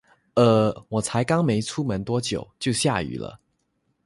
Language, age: Chinese, 19-29